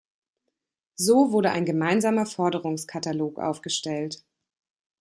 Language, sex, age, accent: German, female, 30-39, Deutschland Deutsch